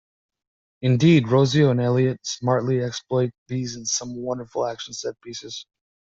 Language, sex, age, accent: English, male, 19-29, United States English